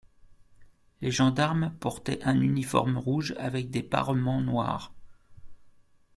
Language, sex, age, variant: French, male, 50-59, Français de métropole